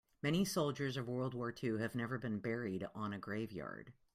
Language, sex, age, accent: English, female, 40-49, United States English